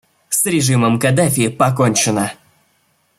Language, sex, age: Russian, male, under 19